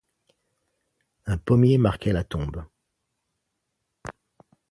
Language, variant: French, Français de métropole